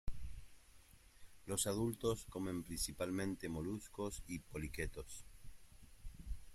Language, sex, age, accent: Spanish, male, 40-49, Rioplatense: Argentina, Uruguay, este de Bolivia, Paraguay